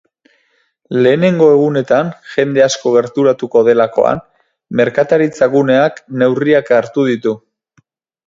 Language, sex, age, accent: Basque, male, 30-39, Erdialdekoa edo Nafarra (Gipuzkoa, Nafarroa)